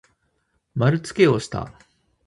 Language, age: Japanese, 40-49